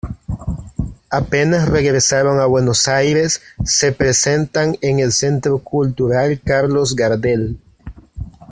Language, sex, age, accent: Spanish, male, 19-29, América central